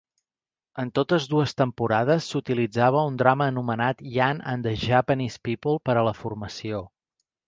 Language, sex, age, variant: Catalan, male, 40-49, Central